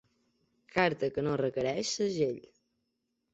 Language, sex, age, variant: Catalan, female, 19-29, Balear